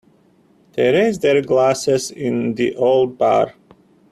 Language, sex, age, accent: English, male, 40-49, Australian English